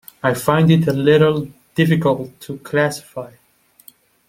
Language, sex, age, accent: English, male, 19-29, United States English